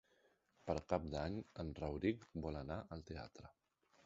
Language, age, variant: Catalan, 19-29, Central